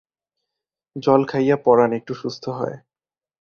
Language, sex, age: Bengali, male, 19-29